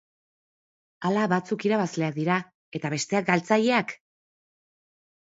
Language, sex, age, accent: Basque, female, 40-49, Erdialdekoa edo Nafarra (Gipuzkoa, Nafarroa)